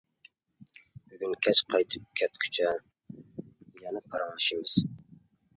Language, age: Uyghur, 30-39